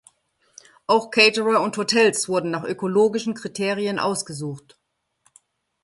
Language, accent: German, Deutschland Deutsch